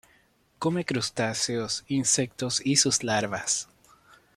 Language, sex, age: Spanish, male, 19-29